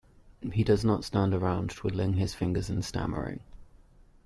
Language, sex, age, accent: English, male, 19-29, England English